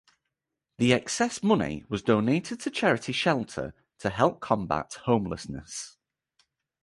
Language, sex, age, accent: English, male, 30-39, England English